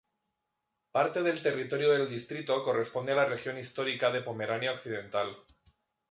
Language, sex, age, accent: Spanish, male, 30-39, España: Norte peninsular (Asturias, Castilla y León, Cantabria, País Vasco, Navarra, Aragón, La Rioja, Guadalajara, Cuenca)